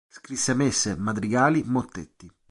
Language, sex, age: Italian, male, 30-39